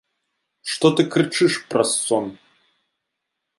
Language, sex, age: Belarusian, male, 19-29